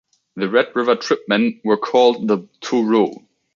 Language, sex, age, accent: English, male, 19-29, United States English